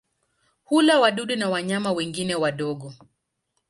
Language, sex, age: Swahili, female, 30-39